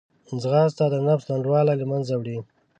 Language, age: Pashto, 30-39